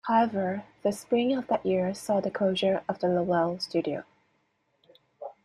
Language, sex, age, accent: English, female, 19-29, Singaporean English